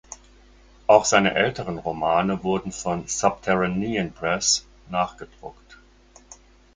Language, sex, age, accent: German, male, 60-69, Deutschland Deutsch